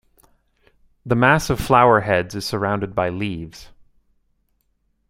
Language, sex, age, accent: English, male, 40-49, Canadian English